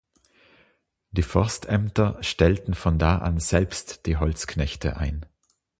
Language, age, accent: German, 40-49, Österreichisches Deutsch